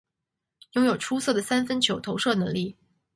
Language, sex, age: Chinese, female, 19-29